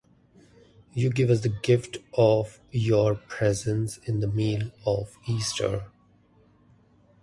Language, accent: English, India and South Asia (India, Pakistan, Sri Lanka)